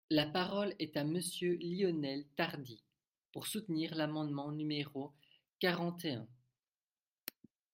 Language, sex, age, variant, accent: French, male, 19-29, Français d'Europe, Français de Belgique